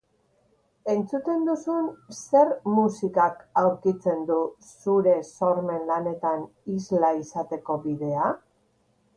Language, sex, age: Basque, female, 60-69